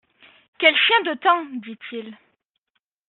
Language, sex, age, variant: French, male, 19-29, Français de métropole